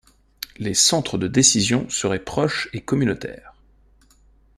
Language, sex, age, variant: French, male, 30-39, Français de métropole